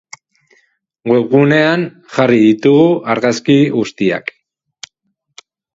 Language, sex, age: Basque, female, 40-49